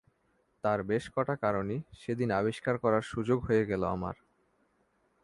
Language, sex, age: Bengali, male, 19-29